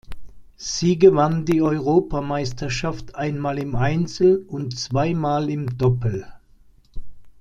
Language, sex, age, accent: German, male, 60-69, Deutschland Deutsch